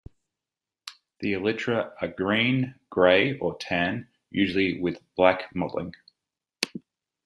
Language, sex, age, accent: English, male, 30-39, Australian English